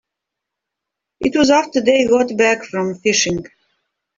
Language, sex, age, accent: English, female, 50-59, Australian English